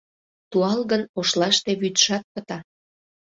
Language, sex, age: Mari, female, 30-39